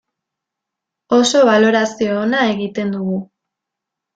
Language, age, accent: Basque, 19-29, Erdialdekoa edo Nafarra (Gipuzkoa, Nafarroa)